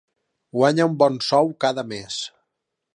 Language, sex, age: Catalan, male, 30-39